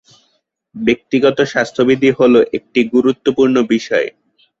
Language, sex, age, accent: Bengali, male, 19-29, Native